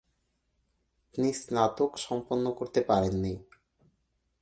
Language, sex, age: Bengali, male, 19-29